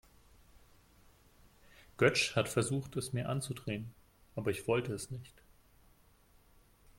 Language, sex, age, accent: German, male, 19-29, Deutschland Deutsch